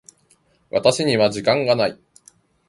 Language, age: Japanese, 30-39